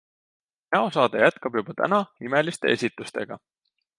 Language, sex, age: Estonian, male, 19-29